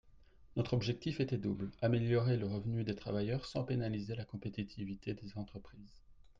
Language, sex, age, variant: French, male, 30-39, Français de métropole